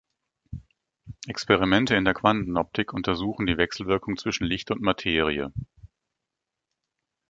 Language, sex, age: German, male, 50-59